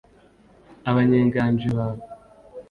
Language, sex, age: Kinyarwanda, male, 19-29